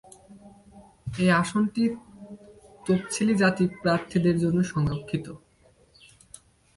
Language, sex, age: Bengali, male, 19-29